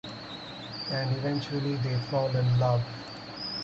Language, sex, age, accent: English, male, 30-39, India and South Asia (India, Pakistan, Sri Lanka)